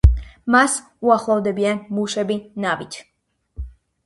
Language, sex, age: Georgian, female, 19-29